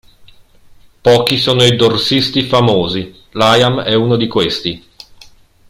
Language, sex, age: Italian, male, 50-59